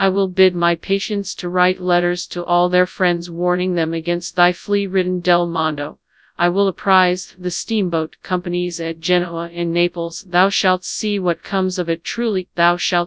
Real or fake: fake